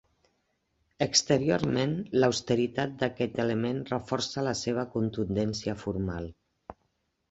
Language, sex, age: Catalan, female, 60-69